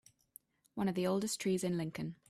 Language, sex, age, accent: English, female, 19-29, England English